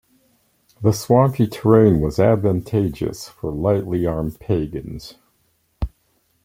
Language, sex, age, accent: English, male, 60-69, Canadian English